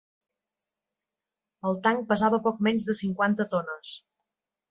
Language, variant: Catalan, Central